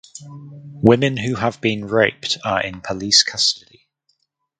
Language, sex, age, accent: English, male, 30-39, England English